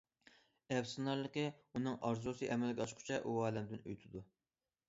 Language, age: Uyghur, 19-29